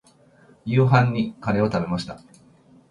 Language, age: Japanese, 40-49